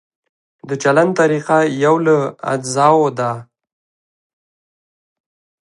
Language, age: Pashto, 19-29